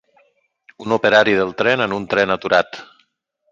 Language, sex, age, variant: Catalan, male, 30-39, Nord-Occidental